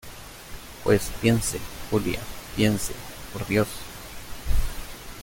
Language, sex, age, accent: Spanish, male, 30-39, Chileno: Chile, Cuyo